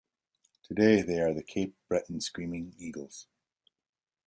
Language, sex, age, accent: English, male, 40-49, Canadian English